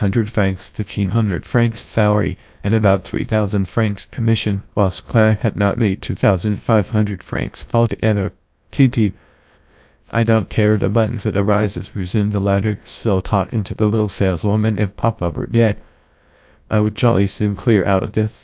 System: TTS, GlowTTS